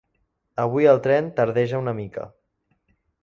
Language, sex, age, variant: Catalan, male, under 19, Central